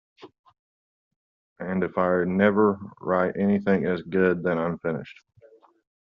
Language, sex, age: English, male, 30-39